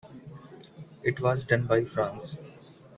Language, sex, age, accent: English, male, 19-29, United States English